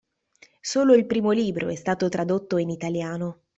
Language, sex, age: Italian, female, 30-39